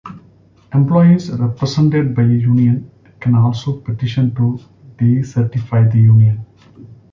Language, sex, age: English, male, 40-49